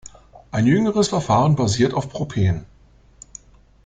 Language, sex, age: German, male, 50-59